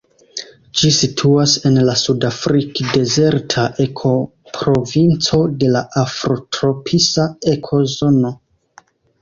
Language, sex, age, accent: Esperanto, male, 19-29, Internacia